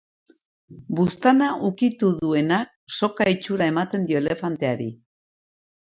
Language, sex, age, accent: Basque, female, 70-79, Mendebalekoa (Araba, Bizkaia, Gipuzkoako mendebaleko herri batzuk)